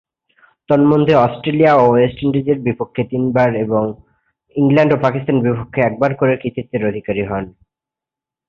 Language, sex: Bengali, male